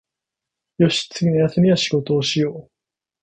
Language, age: Japanese, 19-29